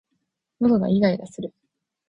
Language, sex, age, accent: Japanese, female, 19-29, 標準語